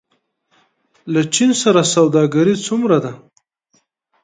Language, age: Pashto, 30-39